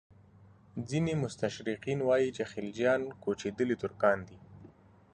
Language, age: Pashto, 30-39